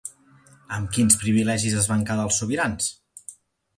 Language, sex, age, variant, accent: Catalan, male, 30-39, Central, central